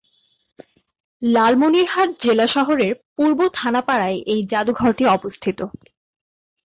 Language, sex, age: Bengali, female, under 19